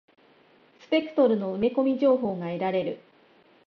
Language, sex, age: Japanese, female, 30-39